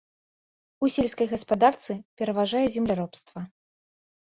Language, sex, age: Belarusian, female, 19-29